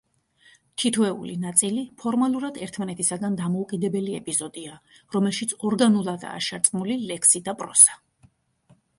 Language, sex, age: Georgian, female, 30-39